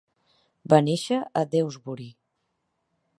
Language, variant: Catalan, Central